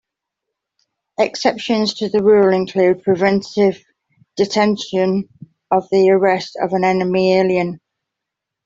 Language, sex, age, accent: English, female, 40-49, England English